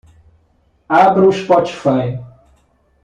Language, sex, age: Portuguese, male, 40-49